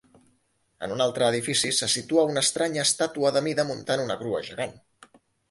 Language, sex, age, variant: Catalan, male, 30-39, Central